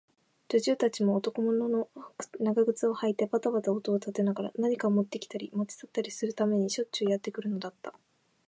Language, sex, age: Japanese, female, 19-29